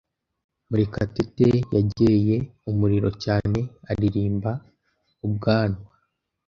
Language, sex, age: Kinyarwanda, male, under 19